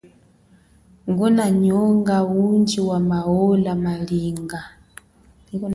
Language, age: Chokwe, 40-49